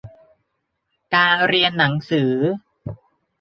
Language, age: Thai, 19-29